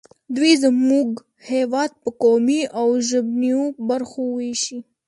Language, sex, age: Pashto, female, under 19